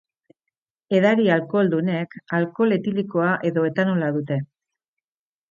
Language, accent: Basque, Erdialdekoa edo Nafarra (Gipuzkoa, Nafarroa)